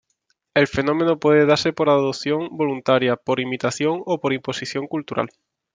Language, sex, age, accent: Spanish, male, 19-29, España: Sur peninsular (Andalucia, Extremadura, Murcia)